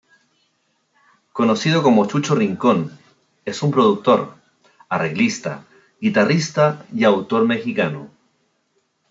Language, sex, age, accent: Spanish, male, 30-39, Chileno: Chile, Cuyo